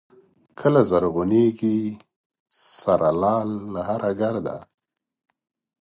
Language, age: Pashto, 40-49